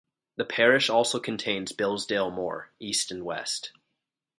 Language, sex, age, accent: English, male, 19-29, United States English